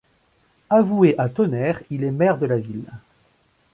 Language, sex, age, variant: French, male, 50-59, Français de métropole